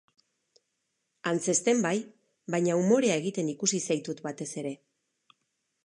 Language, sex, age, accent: Basque, female, 50-59, Erdialdekoa edo Nafarra (Gipuzkoa, Nafarroa)